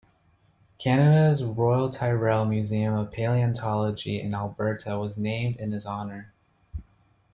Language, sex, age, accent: English, male, 19-29, United States English